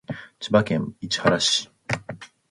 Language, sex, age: Japanese, male, 19-29